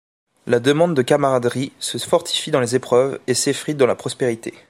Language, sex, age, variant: French, male, 19-29, Français de métropole